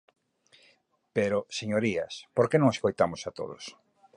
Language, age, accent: Galician, 50-59, Central (gheada)